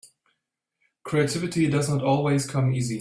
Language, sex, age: English, male, 19-29